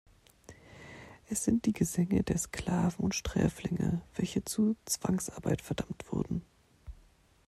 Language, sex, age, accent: German, male, 19-29, Deutschland Deutsch